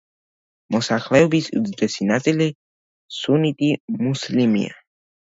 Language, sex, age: Georgian, male, under 19